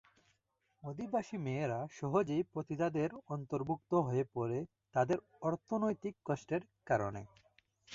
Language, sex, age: Bengali, male, 19-29